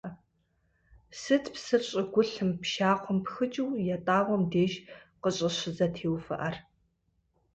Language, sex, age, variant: Kabardian, female, 40-49, Адыгэбзэ (Къэбэрдей, Кирил, Урысей)